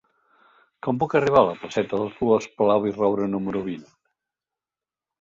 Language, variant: Catalan, Central